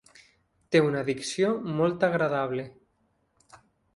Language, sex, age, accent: Catalan, male, 19-29, valencià